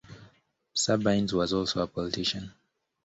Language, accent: English, United States English